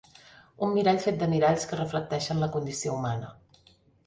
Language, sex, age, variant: Catalan, female, 50-59, Central